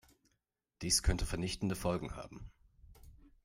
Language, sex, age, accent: German, male, 30-39, Deutschland Deutsch